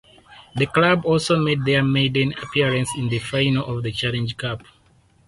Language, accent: English, Southern African (South Africa, Zimbabwe, Namibia)